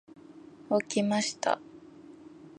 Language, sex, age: Japanese, female, 19-29